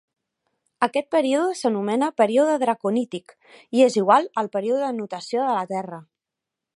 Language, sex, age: Catalan, female, 30-39